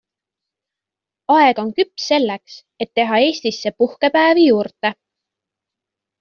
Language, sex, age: Estonian, female, 19-29